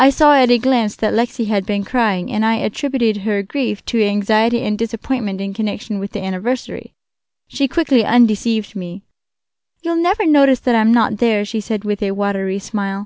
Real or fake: real